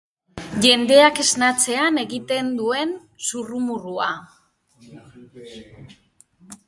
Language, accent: Basque, Mendebalekoa (Araba, Bizkaia, Gipuzkoako mendebaleko herri batzuk)